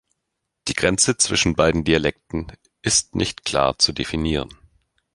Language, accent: German, Deutschland Deutsch